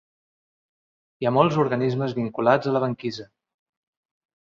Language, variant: Catalan, Central